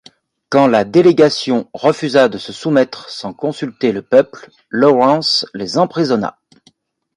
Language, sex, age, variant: French, male, 40-49, Français de métropole